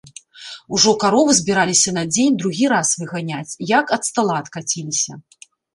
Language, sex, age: Belarusian, female, 40-49